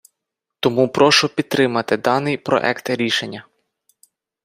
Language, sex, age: Ukrainian, male, 30-39